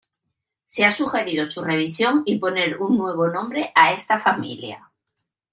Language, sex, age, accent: Spanish, female, 30-39, España: Centro-Sur peninsular (Madrid, Toledo, Castilla-La Mancha)